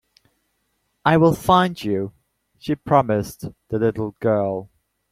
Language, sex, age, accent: English, male, 19-29, United States English